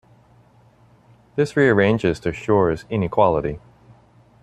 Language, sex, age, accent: English, male, 40-49, United States English